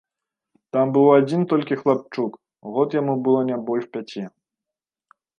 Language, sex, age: Belarusian, male, 19-29